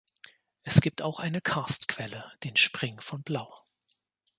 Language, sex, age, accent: German, male, 30-39, Deutschland Deutsch